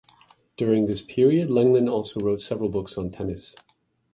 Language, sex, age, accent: English, male, 40-49, United States English